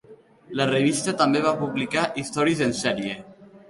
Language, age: Catalan, 19-29